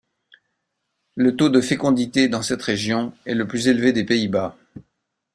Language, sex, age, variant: French, male, 60-69, Français de métropole